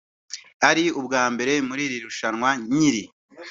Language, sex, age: Kinyarwanda, male, 19-29